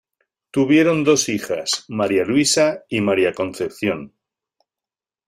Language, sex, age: Spanish, male, 50-59